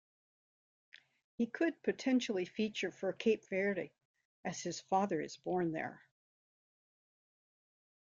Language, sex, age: English, female, 70-79